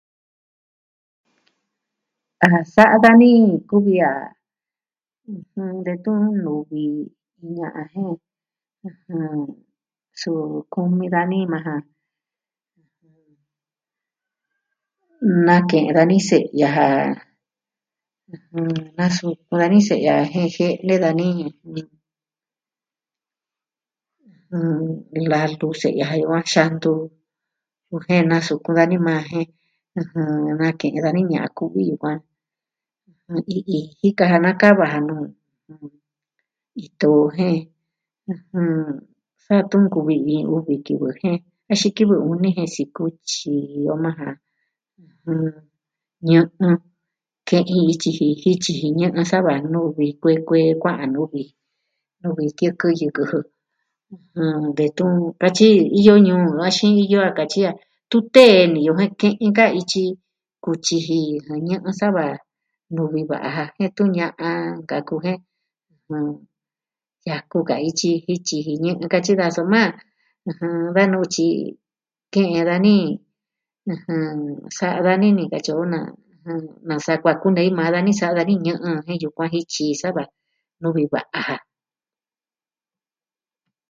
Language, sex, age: Southwestern Tlaxiaco Mixtec, female, 60-69